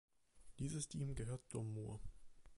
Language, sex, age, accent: German, male, 30-39, Deutschland Deutsch